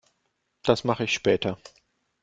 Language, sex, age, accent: German, male, 40-49, Deutschland Deutsch